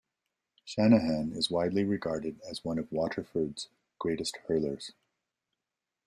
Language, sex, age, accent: English, male, 40-49, Canadian English